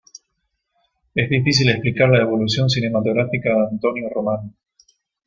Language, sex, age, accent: Spanish, male, 30-39, Rioplatense: Argentina, Uruguay, este de Bolivia, Paraguay